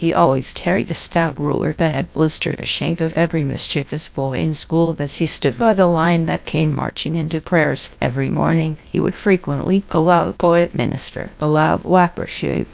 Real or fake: fake